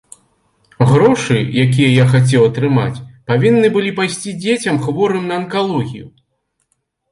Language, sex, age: Belarusian, male, 40-49